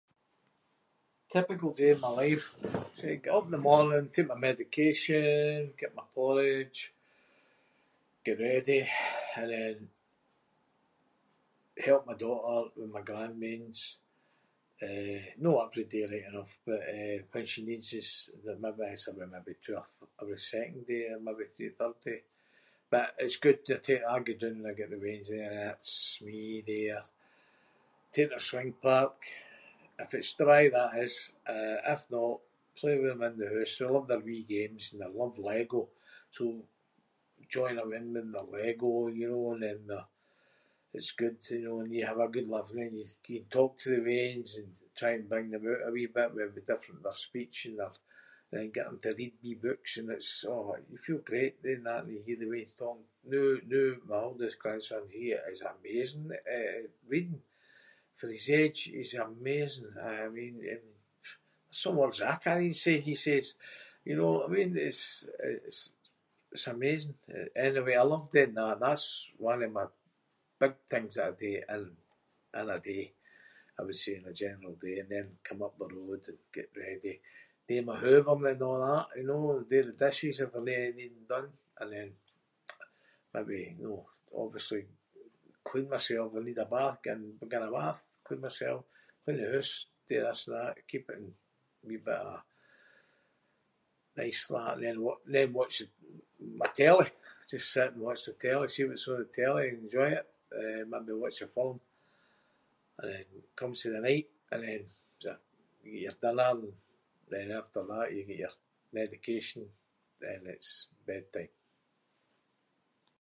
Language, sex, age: Scots, male, 60-69